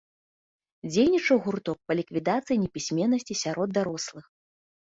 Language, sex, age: Belarusian, female, 19-29